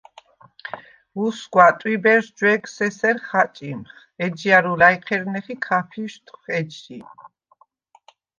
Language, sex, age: Svan, female, 50-59